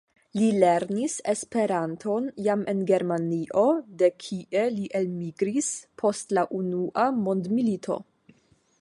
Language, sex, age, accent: Esperanto, female, 19-29, Internacia